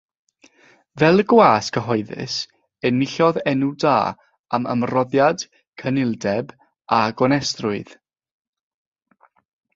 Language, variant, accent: Welsh, South-Eastern Welsh, Y Deyrnas Unedig Cymraeg